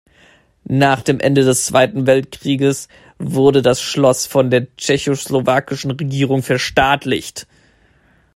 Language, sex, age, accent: German, male, 19-29, Deutschland Deutsch